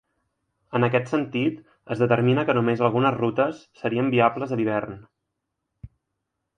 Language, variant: Catalan, Central